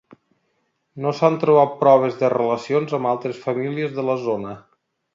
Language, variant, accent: Catalan, Nord-Occidental, nord-occidental